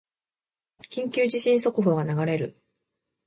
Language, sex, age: Japanese, female, 40-49